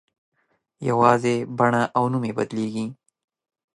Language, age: Pashto, 19-29